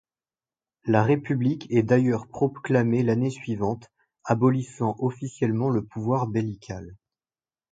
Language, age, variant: French, 19-29, Français de métropole